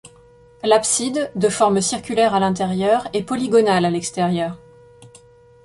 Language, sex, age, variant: French, female, 30-39, Français de métropole